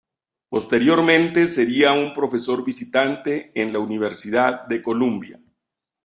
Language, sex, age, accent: Spanish, male, 50-59, México